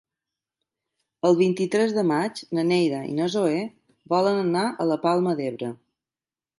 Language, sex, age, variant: Catalan, female, 50-59, Balear